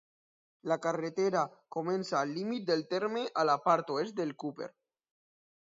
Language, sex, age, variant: Catalan, male, under 19, Alacantí